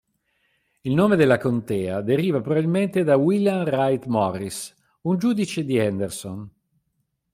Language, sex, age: Italian, male, 50-59